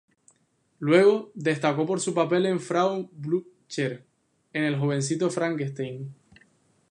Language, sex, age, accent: Spanish, male, 19-29, España: Islas Canarias